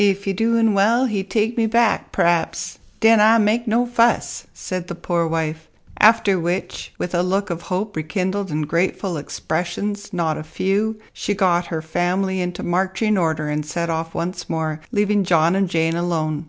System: none